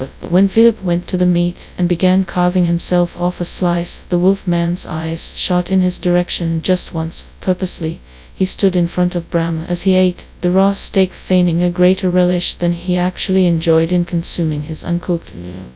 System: TTS, FastPitch